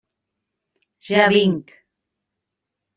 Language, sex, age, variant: Catalan, female, 30-39, Central